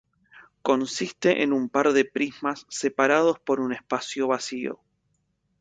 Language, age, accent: Spanish, 19-29, Rioplatense: Argentina, Uruguay, este de Bolivia, Paraguay